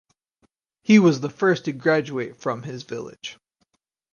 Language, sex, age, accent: English, male, 30-39, United States English